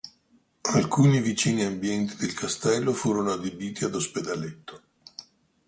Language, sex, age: Italian, male, 60-69